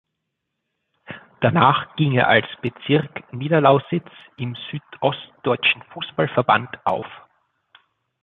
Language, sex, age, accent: German, male, 30-39, Österreichisches Deutsch